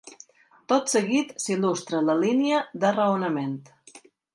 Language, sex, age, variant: Catalan, female, 30-39, Balear